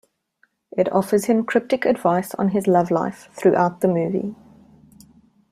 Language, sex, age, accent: English, female, 30-39, Southern African (South Africa, Zimbabwe, Namibia)